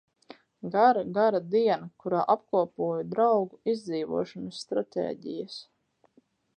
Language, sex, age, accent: Latvian, female, 30-39, bez akcenta